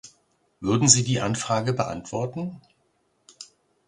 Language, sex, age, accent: German, male, 60-69, Deutschland Deutsch